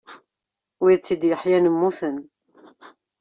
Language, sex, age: Kabyle, female, 30-39